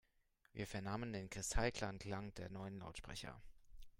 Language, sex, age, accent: German, male, under 19, Deutschland Deutsch